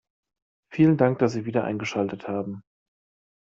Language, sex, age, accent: German, male, 30-39, Deutschland Deutsch